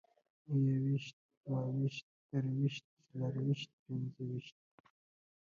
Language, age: Pashto, 19-29